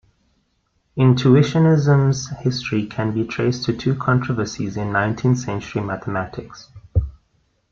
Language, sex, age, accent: English, male, 19-29, Southern African (South Africa, Zimbabwe, Namibia)